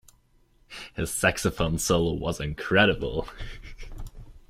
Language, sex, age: English, male, under 19